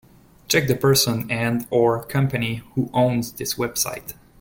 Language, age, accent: English, 19-29, Canadian English